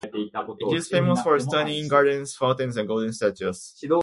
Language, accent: English, United States English